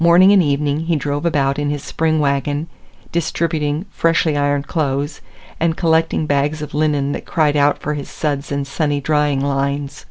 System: none